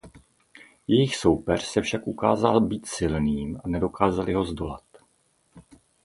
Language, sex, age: Czech, male, 50-59